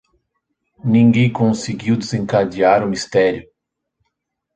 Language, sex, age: Portuguese, male, 30-39